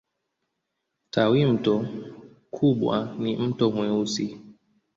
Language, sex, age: Swahili, male, 19-29